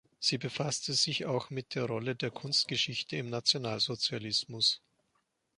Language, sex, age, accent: German, male, 50-59, Österreichisches Deutsch